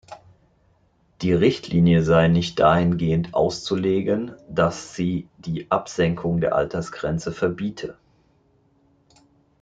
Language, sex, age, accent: German, male, 40-49, Deutschland Deutsch